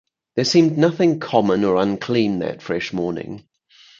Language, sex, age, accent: English, male, 30-39, England English; New Zealand English